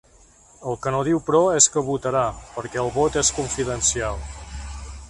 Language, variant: Catalan, Central